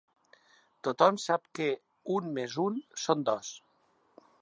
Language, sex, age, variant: Catalan, male, 60-69, Central